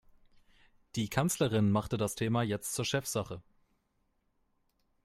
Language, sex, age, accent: German, male, 19-29, Deutschland Deutsch